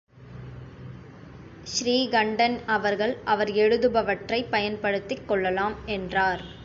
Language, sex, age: Tamil, female, under 19